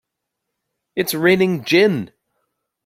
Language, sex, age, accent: English, male, 40-49, Canadian English